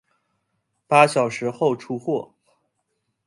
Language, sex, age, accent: Chinese, male, 40-49, 出生地：黑龙江省